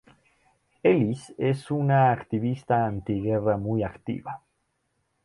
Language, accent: Spanish, Andino-Pacífico: Colombia, Perú, Ecuador, oeste de Bolivia y Venezuela andina